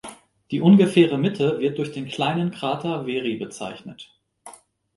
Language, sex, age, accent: German, male, 30-39, Deutschland Deutsch